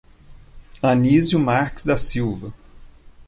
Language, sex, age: Portuguese, male, 50-59